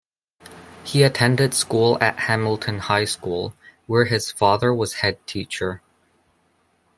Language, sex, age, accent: English, male, under 19, Canadian English